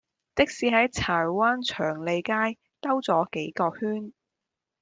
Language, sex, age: Cantonese, female, 19-29